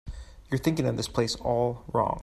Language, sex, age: English, male, 30-39